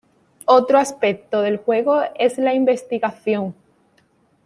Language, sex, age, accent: Spanish, female, 19-29, España: Sur peninsular (Andalucia, Extremadura, Murcia)